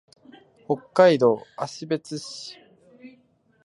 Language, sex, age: Japanese, male, 19-29